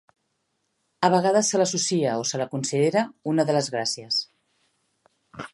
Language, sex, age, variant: Catalan, female, 50-59, Central